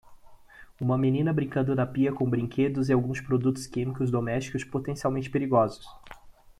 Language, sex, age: Portuguese, male, 30-39